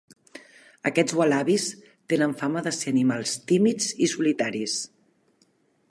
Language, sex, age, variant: Catalan, female, 50-59, Central